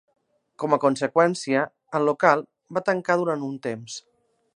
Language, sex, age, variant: Catalan, female, 40-49, Nord-Occidental